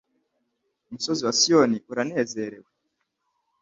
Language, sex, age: Kinyarwanda, male, under 19